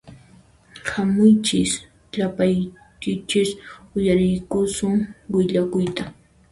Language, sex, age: Puno Quechua, female, 19-29